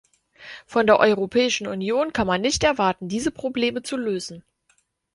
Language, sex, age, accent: German, female, 30-39, Deutschland Deutsch